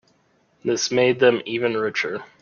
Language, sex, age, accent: English, male, 30-39, United States English